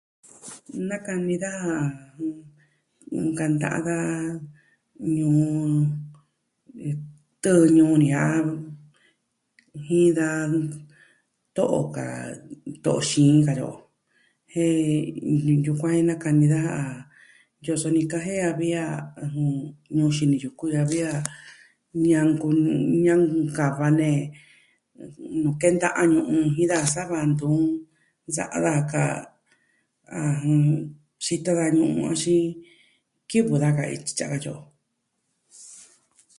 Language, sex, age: Southwestern Tlaxiaco Mixtec, female, 40-49